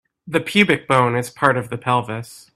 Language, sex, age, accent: English, male, 19-29, United States English